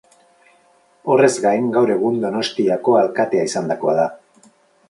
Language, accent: Basque, Mendebalekoa (Araba, Bizkaia, Gipuzkoako mendebaleko herri batzuk)